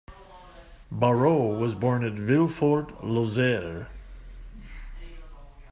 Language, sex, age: English, male, 60-69